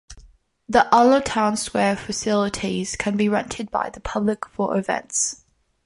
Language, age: English, 19-29